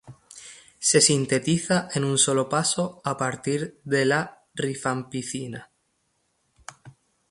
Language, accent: Spanish, España: Sur peninsular (Andalucia, Extremadura, Murcia)